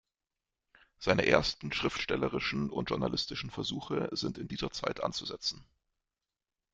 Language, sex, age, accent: German, male, 30-39, Deutschland Deutsch